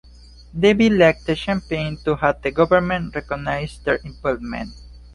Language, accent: English, United States English